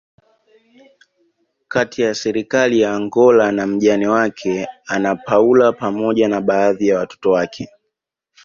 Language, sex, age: Swahili, male, under 19